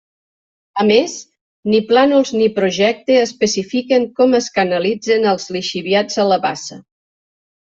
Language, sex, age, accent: Catalan, female, 50-59, valencià